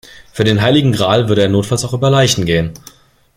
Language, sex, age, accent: German, male, 19-29, Deutschland Deutsch